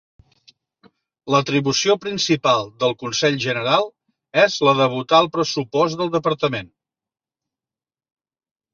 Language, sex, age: Catalan, male, 50-59